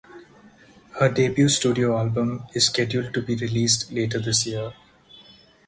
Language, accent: English, India and South Asia (India, Pakistan, Sri Lanka)